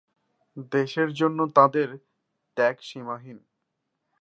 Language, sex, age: Bengali, male, 19-29